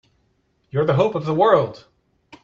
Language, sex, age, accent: English, male, 40-49, United States English